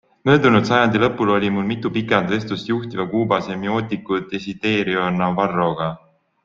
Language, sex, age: Estonian, male, 19-29